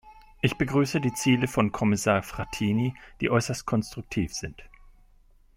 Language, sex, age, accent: German, male, 40-49, Deutschland Deutsch